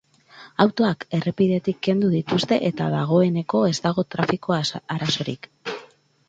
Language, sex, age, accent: Basque, female, 30-39, Mendebalekoa (Araba, Bizkaia, Gipuzkoako mendebaleko herri batzuk)